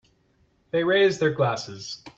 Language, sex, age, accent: English, male, 40-49, United States English